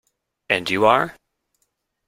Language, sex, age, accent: English, male, 19-29, United States English